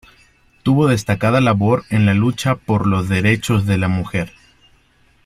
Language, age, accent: Spanish, 30-39, México